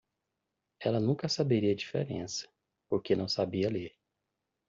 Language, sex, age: Portuguese, male, 30-39